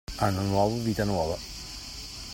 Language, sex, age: Italian, male, 50-59